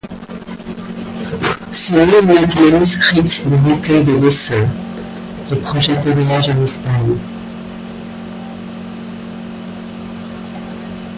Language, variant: French, Français de métropole